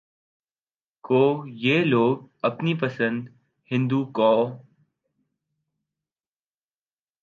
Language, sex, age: Urdu, male, 19-29